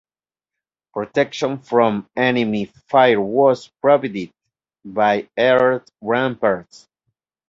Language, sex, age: English, male, 30-39